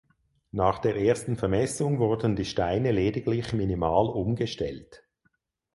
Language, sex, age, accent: German, male, 40-49, Schweizerdeutsch